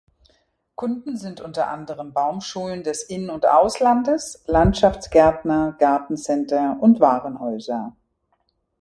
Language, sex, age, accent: German, female, 50-59, Deutschland Deutsch